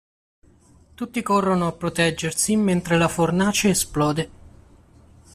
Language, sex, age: Italian, male, 30-39